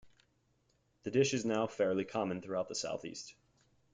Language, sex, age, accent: English, male, 19-29, United States English